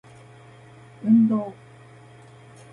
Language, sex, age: Japanese, female, 19-29